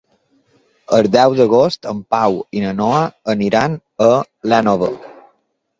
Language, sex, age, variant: Catalan, male, 19-29, Balear